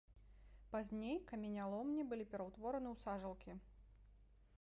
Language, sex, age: Belarusian, female, 30-39